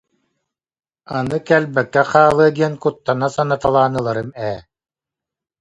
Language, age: Yakut, 50-59